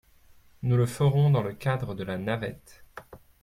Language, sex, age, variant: French, male, 30-39, Français de métropole